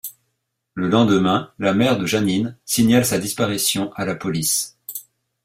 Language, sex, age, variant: French, male, 40-49, Français de métropole